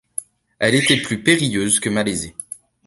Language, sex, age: French, male, 19-29